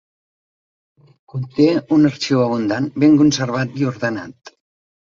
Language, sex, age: Catalan, female, 60-69